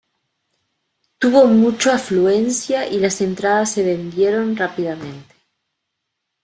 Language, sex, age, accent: Spanish, female, 50-59, Rioplatense: Argentina, Uruguay, este de Bolivia, Paraguay